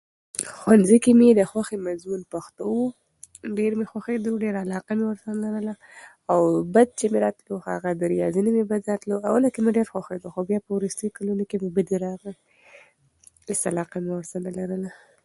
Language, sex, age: Pashto, female, 19-29